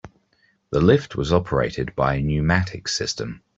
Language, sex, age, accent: English, male, 30-39, England English